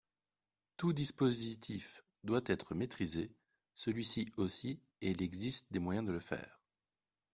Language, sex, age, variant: French, male, 30-39, Français de métropole